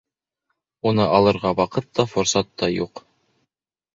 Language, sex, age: Bashkir, male, 30-39